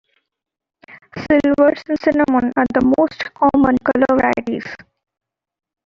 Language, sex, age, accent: English, female, 19-29, India and South Asia (India, Pakistan, Sri Lanka)